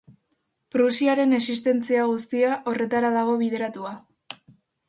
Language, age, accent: Basque, under 19, Mendebalekoa (Araba, Bizkaia, Gipuzkoako mendebaleko herri batzuk)